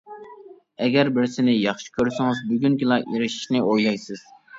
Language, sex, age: Uyghur, male, 19-29